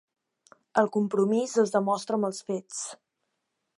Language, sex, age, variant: Catalan, male, under 19, Central